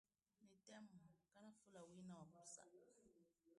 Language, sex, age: Chokwe, female, 40-49